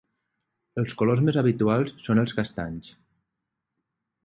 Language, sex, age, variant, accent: Catalan, male, 30-39, Nord-Occidental, nord-occidental; Lleidatà